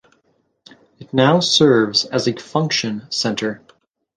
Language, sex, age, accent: English, male, 30-39, United States English